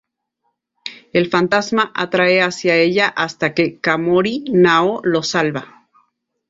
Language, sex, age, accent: Spanish, female, 40-49, México